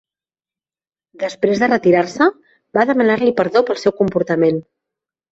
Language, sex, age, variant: Catalan, female, 30-39, Central